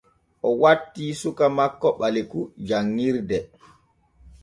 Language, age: Borgu Fulfulde, 30-39